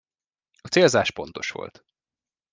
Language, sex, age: Hungarian, male, 30-39